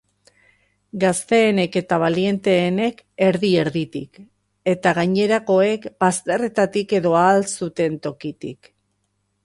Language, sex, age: Basque, female, 50-59